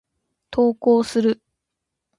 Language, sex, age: Japanese, female, 19-29